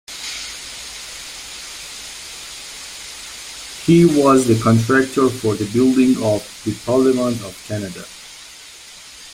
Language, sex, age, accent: English, male, 30-39, United States English